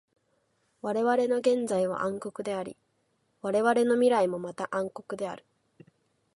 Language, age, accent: Japanese, 19-29, 標準語